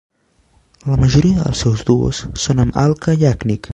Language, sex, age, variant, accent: Catalan, male, under 19, Central, central